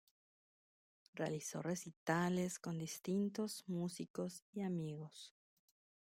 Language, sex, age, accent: Spanish, female, 30-39, Rioplatense: Argentina, Uruguay, este de Bolivia, Paraguay